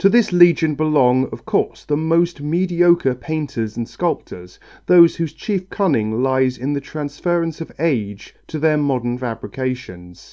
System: none